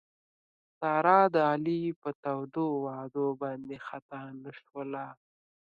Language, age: Pashto, 30-39